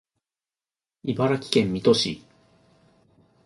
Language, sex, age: Japanese, male, 50-59